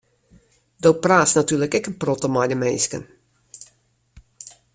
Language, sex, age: Western Frisian, female, 60-69